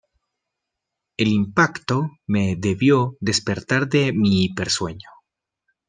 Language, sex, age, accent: Spanish, male, 30-39, Andino-Pacífico: Colombia, Perú, Ecuador, oeste de Bolivia y Venezuela andina